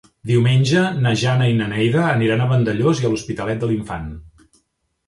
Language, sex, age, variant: Catalan, male, 40-49, Central